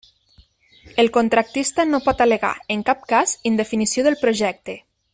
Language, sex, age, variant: Catalan, female, 19-29, Nord-Occidental